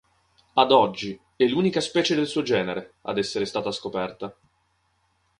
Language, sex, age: Italian, male, 19-29